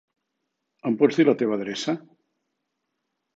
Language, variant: Catalan, Central